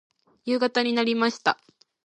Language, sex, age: Japanese, female, 19-29